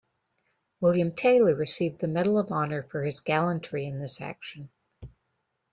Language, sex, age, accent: English, female, 50-59, United States English